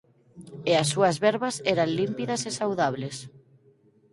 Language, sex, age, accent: Galician, female, 19-29, Normativo (estándar)